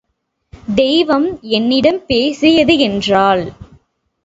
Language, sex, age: Tamil, female, 19-29